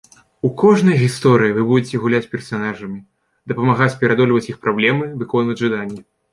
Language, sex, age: Belarusian, male, 19-29